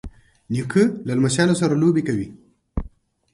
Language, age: Pashto, 30-39